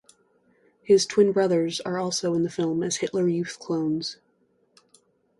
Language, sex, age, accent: English, female, 30-39, United States English